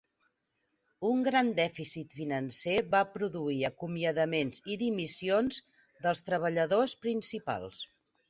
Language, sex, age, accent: Catalan, female, 40-49, gironí